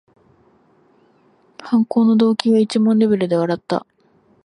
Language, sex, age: Japanese, female, under 19